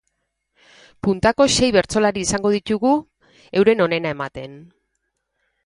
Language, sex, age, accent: Basque, female, 40-49, Mendebalekoa (Araba, Bizkaia, Gipuzkoako mendebaleko herri batzuk)